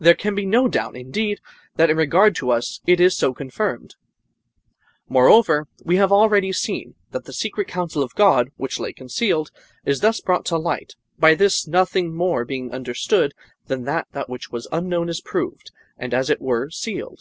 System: none